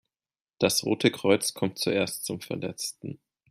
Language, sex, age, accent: German, male, 30-39, Deutschland Deutsch